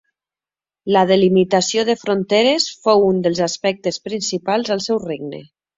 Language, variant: Catalan, Nord-Occidental